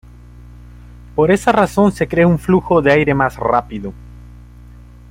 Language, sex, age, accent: Spanish, male, 19-29, Andino-Pacífico: Colombia, Perú, Ecuador, oeste de Bolivia y Venezuela andina